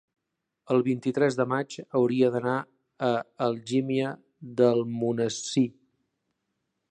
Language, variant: Catalan, Central